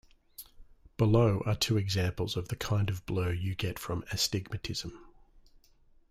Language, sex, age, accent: English, male, 40-49, Australian English